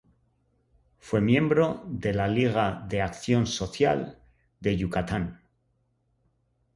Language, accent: Spanish, España: Norte peninsular (Asturias, Castilla y León, Cantabria, País Vasco, Navarra, Aragón, La Rioja, Guadalajara, Cuenca)